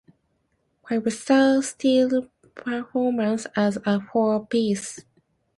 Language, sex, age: English, female, 19-29